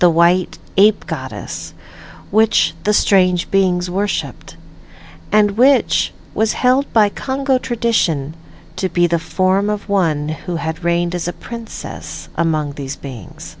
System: none